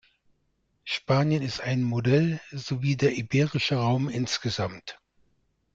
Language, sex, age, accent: German, male, 60-69, Deutschland Deutsch